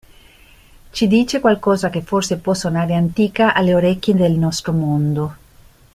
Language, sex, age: Italian, female, 50-59